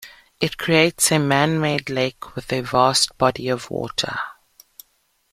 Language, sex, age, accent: English, female, 40-49, Southern African (South Africa, Zimbabwe, Namibia)